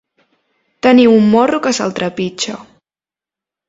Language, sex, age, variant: Catalan, female, 19-29, Central